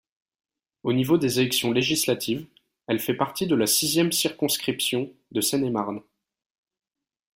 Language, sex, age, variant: French, male, 19-29, Français de métropole